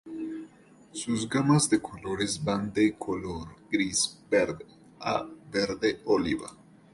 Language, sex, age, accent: Spanish, male, 19-29, Andino-Pacífico: Colombia, Perú, Ecuador, oeste de Bolivia y Venezuela andina